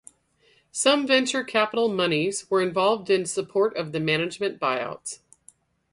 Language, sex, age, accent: English, female, 50-59, United States English